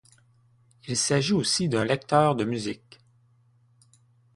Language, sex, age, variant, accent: French, male, 19-29, Français d'Amérique du Nord, Français du Canada